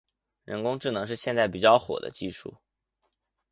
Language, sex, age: Chinese, male, 19-29